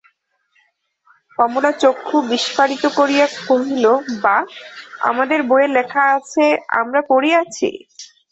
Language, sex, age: Bengali, female, 19-29